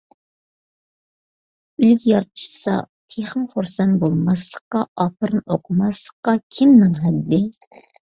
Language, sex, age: Uyghur, female, 30-39